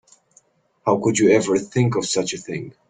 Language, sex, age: English, male, 19-29